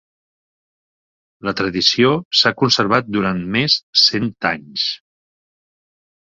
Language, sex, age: Catalan, male, 50-59